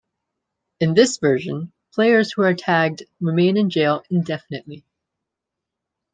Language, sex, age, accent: English, male, 19-29, United States English